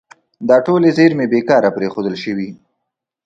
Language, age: Pashto, 19-29